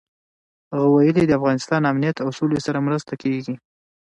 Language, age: Pashto, 19-29